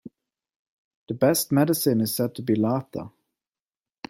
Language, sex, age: English, male, 30-39